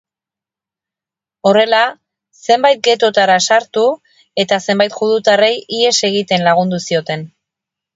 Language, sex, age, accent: Basque, female, 40-49, Erdialdekoa edo Nafarra (Gipuzkoa, Nafarroa)